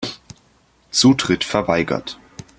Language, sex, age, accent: German, male, under 19, Deutschland Deutsch